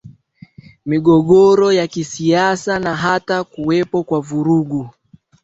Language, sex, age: Swahili, male, 19-29